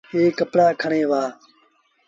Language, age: Sindhi Bhil, under 19